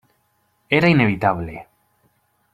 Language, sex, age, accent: Catalan, male, 19-29, valencià